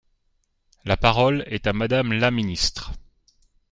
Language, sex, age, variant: French, male, 40-49, Français de métropole